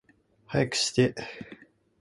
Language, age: Japanese, 19-29